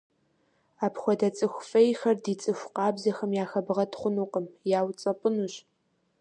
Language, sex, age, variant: Kabardian, female, 19-29, Адыгэбзэ (Къэбэрдей, Кирил, псоми зэдай)